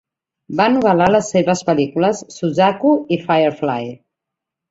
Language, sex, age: Catalan, female, 40-49